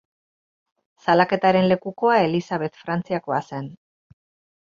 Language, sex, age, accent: Basque, female, 50-59, Mendebalekoa (Araba, Bizkaia, Gipuzkoako mendebaleko herri batzuk)